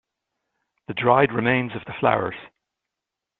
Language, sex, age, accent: English, male, 40-49, Irish English